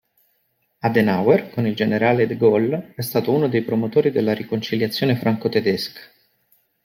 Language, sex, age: Italian, male, 30-39